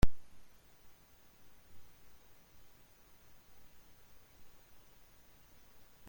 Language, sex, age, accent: Spanish, female, 50-59, España: Centro-Sur peninsular (Madrid, Toledo, Castilla-La Mancha)